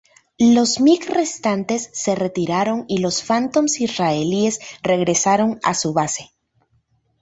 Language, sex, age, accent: Spanish, female, 30-39, América central